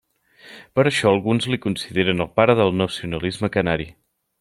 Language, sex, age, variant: Catalan, male, 30-39, Central